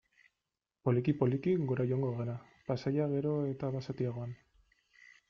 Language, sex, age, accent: Basque, male, 19-29, Erdialdekoa edo Nafarra (Gipuzkoa, Nafarroa)